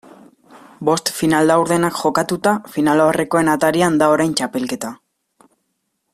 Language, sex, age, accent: Basque, female, 30-39, Mendebalekoa (Araba, Bizkaia, Gipuzkoako mendebaleko herri batzuk)